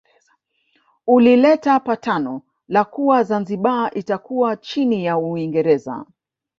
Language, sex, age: Swahili, female, 50-59